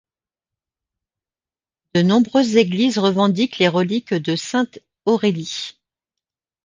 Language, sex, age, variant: French, female, 50-59, Français de métropole